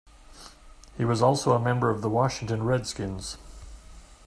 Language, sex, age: English, male, 60-69